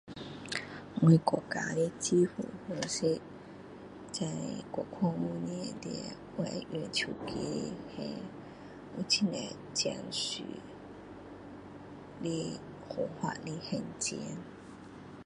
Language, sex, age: Min Dong Chinese, female, 40-49